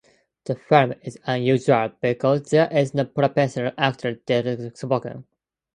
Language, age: English, under 19